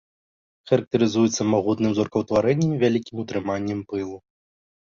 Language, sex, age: Belarusian, male, 19-29